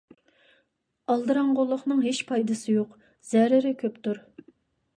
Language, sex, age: Uyghur, female, 40-49